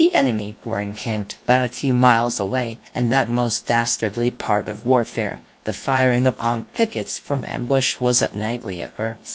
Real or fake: fake